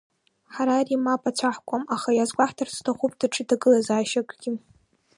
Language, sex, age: Abkhazian, female, under 19